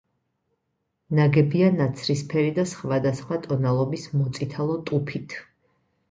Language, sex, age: Georgian, female, 30-39